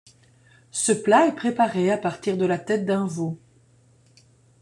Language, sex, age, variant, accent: French, female, 40-49, Français d'Europe, Français de Belgique